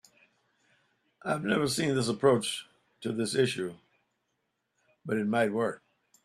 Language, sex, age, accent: English, male, 70-79, United States English